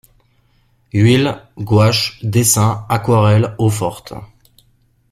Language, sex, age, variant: French, male, 30-39, Français de métropole